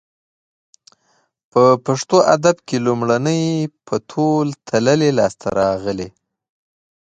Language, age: Pashto, 19-29